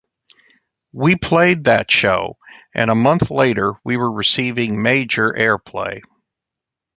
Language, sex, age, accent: English, male, 60-69, United States English